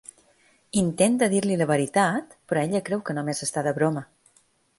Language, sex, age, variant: Catalan, female, 40-49, Balear